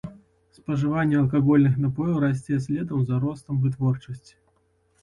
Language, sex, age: Belarusian, male, 30-39